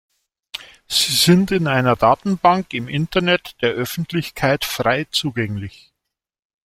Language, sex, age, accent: German, male, 50-59, Deutschland Deutsch